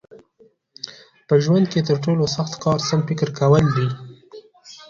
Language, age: Pashto, 19-29